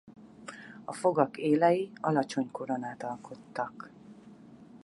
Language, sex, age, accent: Hungarian, female, 40-49, budapesti